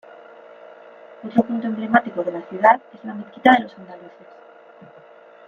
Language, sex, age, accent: Spanish, female, 19-29, España: Norte peninsular (Asturias, Castilla y León, Cantabria, País Vasco, Navarra, Aragón, La Rioja, Guadalajara, Cuenca)